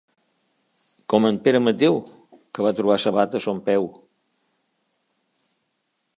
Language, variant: Catalan, Central